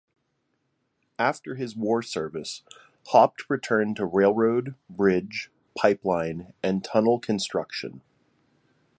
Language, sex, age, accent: English, male, 30-39, United States English